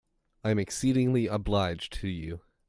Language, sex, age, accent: English, male, under 19, United States English